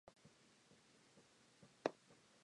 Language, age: English, 19-29